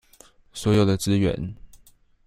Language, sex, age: Chinese, male, 19-29